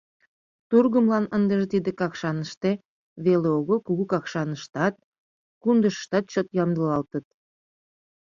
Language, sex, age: Mari, female, 30-39